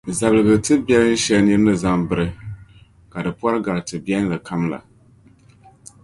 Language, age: Dagbani, 30-39